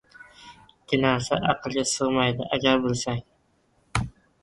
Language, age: Uzbek, 19-29